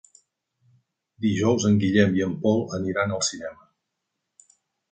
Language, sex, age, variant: Catalan, male, 50-59, Septentrional